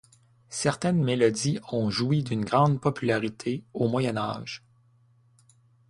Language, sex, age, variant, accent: French, male, 19-29, Français d'Amérique du Nord, Français du Canada